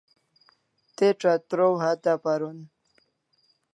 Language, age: Kalasha, 19-29